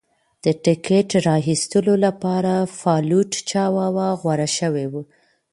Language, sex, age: Pashto, female, 19-29